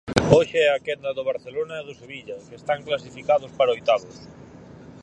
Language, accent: Galician, Central (gheada)